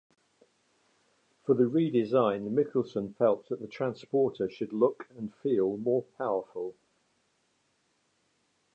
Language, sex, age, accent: English, male, 70-79, England English